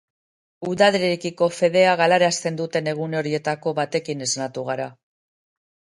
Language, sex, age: Basque, female, 50-59